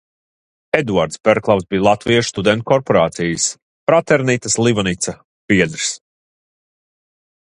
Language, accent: Latvian, nav